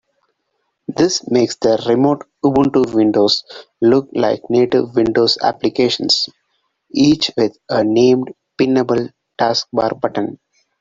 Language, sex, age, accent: English, male, 19-29, India and South Asia (India, Pakistan, Sri Lanka)